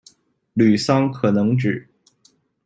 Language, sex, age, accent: Chinese, male, 19-29, 出生地：吉林省